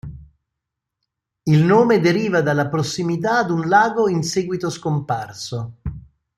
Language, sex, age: Italian, male, 60-69